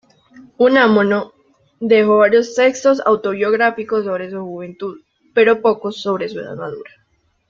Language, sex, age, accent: Spanish, female, under 19, América central